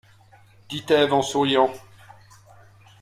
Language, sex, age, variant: French, male, 40-49, Français de métropole